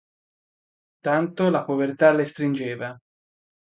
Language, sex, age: Italian, male, 30-39